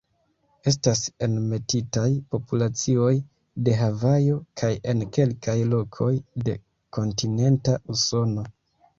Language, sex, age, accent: Esperanto, male, 19-29, Internacia